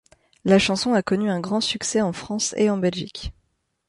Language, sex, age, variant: French, female, 19-29, Français de métropole